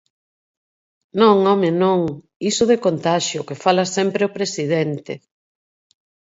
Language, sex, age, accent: Galician, female, 50-59, Normativo (estándar)